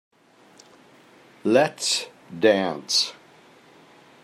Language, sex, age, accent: English, male, 70-79, United States English